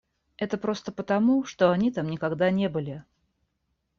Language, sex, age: Russian, female, 40-49